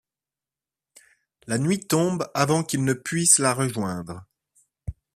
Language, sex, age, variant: French, male, 30-39, Français de métropole